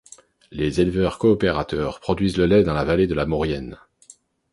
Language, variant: French, Français de métropole